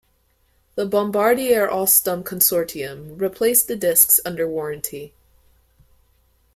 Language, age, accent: English, under 19, United States English